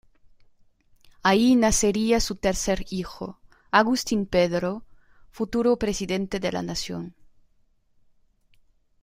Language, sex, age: Spanish, female, 30-39